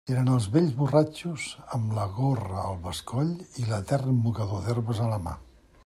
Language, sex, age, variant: Catalan, male, 60-69, Central